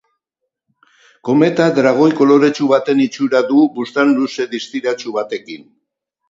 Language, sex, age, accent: Basque, male, 70-79, Mendebalekoa (Araba, Bizkaia, Gipuzkoako mendebaleko herri batzuk)